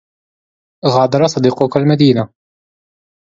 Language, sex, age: Arabic, male, 19-29